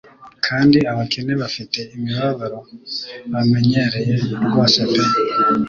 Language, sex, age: Kinyarwanda, male, 19-29